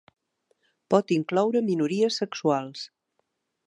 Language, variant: Catalan, Central